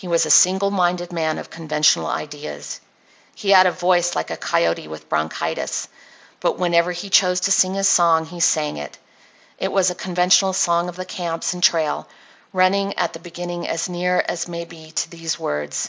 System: none